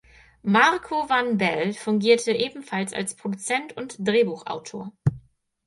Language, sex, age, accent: German, female, 19-29, Deutschland Deutsch